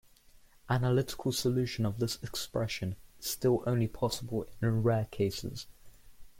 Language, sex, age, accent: English, male, under 19, England English